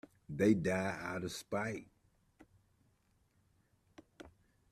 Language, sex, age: English, male, 50-59